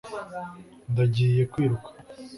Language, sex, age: Kinyarwanda, male, 19-29